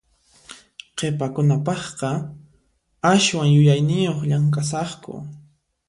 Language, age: Puno Quechua, 19-29